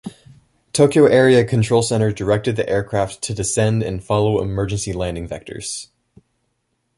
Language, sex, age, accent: English, male, under 19, United States English